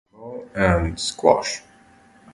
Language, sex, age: English, male, 30-39